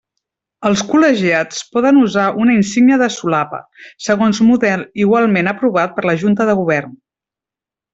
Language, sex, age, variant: Catalan, female, 40-49, Central